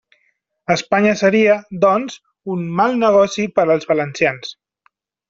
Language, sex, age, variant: Catalan, male, 30-39, Central